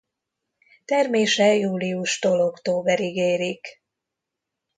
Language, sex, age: Hungarian, female, 50-59